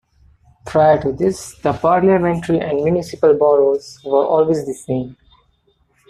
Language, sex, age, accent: English, male, 19-29, India and South Asia (India, Pakistan, Sri Lanka)